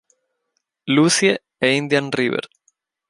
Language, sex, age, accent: Spanish, male, 19-29, España: Islas Canarias